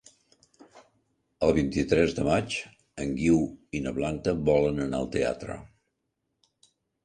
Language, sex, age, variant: Catalan, male, 70-79, Central